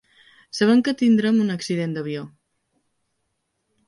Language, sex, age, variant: Catalan, female, 19-29, Balear